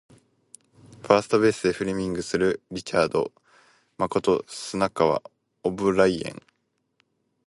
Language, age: Japanese, 19-29